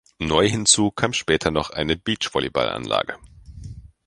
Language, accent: German, Deutschland Deutsch